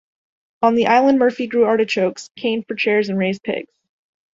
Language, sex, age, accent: English, female, 19-29, United States English